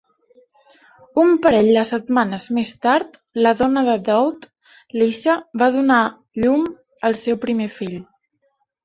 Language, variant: Catalan, Balear